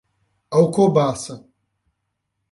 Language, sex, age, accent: Portuguese, male, 19-29, Paulista